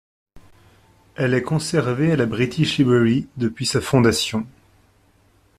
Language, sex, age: French, male, 30-39